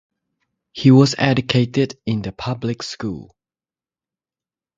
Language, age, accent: English, 19-29, United States English; Malaysian English